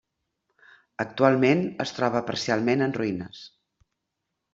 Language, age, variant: Catalan, 60-69, Central